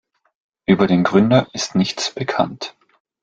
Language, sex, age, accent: German, male, 19-29, Österreichisches Deutsch